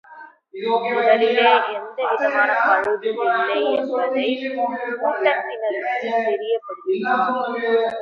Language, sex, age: Tamil, female, under 19